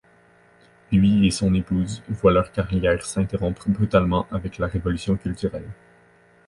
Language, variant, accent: French, Français d'Amérique du Nord, Français du Canada